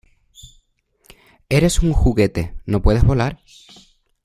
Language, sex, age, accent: Spanish, male, 19-29, España: Islas Canarias